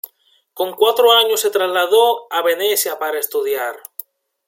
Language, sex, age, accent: Spanish, male, 19-29, Caribe: Cuba, Venezuela, Puerto Rico, República Dominicana, Panamá, Colombia caribeña, México caribeño, Costa del golfo de México